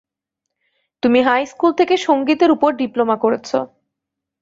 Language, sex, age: Bengali, female, 19-29